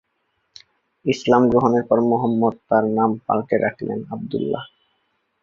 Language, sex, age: Bengali, male, 19-29